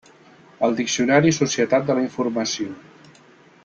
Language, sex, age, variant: Catalan, male, 50-59, Central